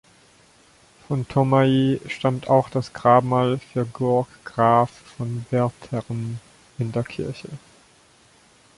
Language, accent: German, Deutschland Deutsch